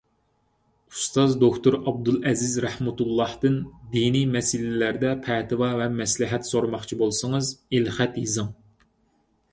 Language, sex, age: Uyghur, male, 30-39